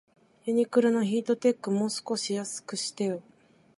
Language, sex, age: Japanese, female, 40-49